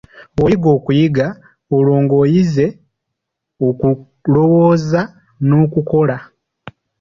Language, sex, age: Ganda, male, under 19